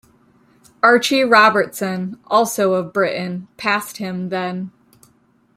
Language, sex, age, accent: English, female, 30-39, United States English